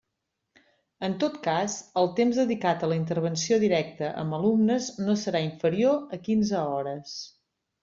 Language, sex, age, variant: Catalan, female, 50-59, Central